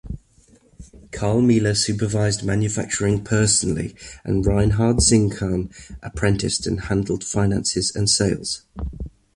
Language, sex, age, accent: English, male, 30-39, England English